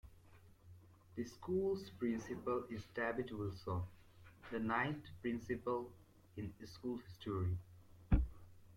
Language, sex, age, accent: English, male, 19-29, United States English